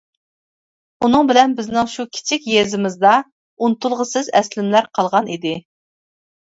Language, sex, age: Uyghur, female, 30-39